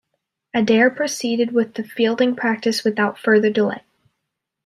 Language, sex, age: English, female, under 19